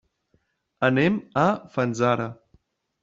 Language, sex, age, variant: Catalan, male, 19-29, Central